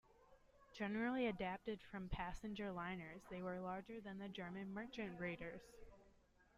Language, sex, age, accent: English, female, 19-29, United States English